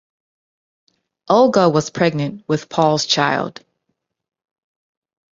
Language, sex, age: English, female, 40-49